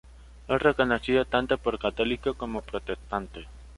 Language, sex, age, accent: Spanish, male, under 19, Andino-Pacífico: Colombia, Perú, Ecuador, oeste de Bolivia y Venezuela andina